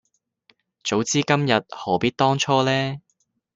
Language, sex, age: Cantonese, male, 19-29